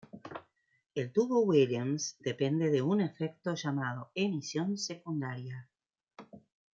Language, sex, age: Spanish, female, 50-59